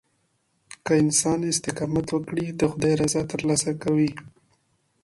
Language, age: Pashto, 19-29